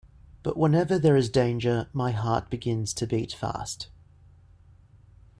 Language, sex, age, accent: English, male, 30-39, Australian English